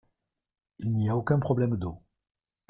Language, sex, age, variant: French, male, 50-59, Français de métropole